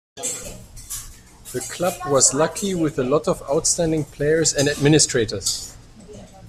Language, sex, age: English, male, 30-39